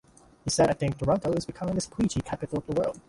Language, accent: English, Filipino